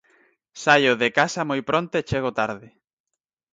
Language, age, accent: Galician, 19-29, Atlántico (seseo e gheada); Normativo (estándar)